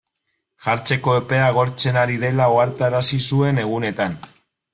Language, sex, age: Basque, male, 30-39